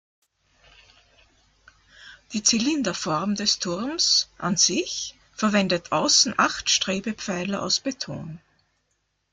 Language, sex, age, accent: German, female, 50-59, Österreichisches Deutsch